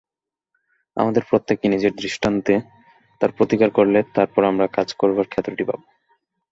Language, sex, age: Bengali, male, 19-29